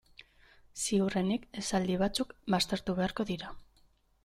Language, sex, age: Basque, female, 30-39